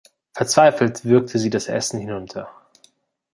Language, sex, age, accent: German, male, 19-29, Deutschland Deutsch